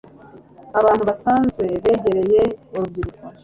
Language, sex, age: Kinyarwanda, female, 40-49